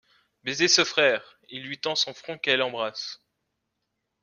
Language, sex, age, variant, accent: French, male, 19-29, Français d'Europe, Français de Suisse